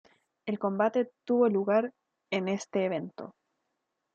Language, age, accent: Spanish, 19-29, Chileno: Chile, Cuyo